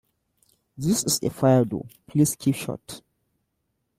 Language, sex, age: English, male, 19-29